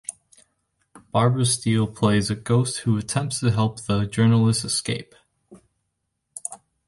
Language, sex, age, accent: English, male, under 19, United States English